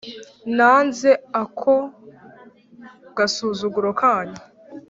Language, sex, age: Kinyarwanda, female, under 19